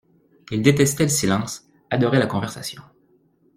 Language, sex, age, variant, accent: French, male, 30-39, Français d'Amérique du Nord, Français du Canada